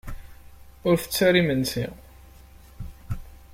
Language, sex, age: Kabyle, male, 19-29